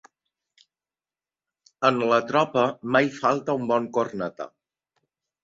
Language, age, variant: Catalan, 19-29, Balear